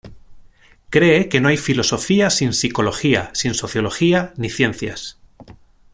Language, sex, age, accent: Spanish, male, 30-39, España: Centro-Sur peninsular (Madrid, Toledo, Castilla-La Mancha)